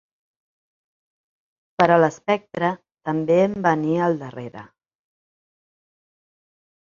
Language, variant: Catalan, Central